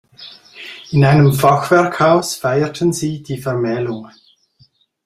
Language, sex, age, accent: German, male, 50-59, Schweizerdeutsch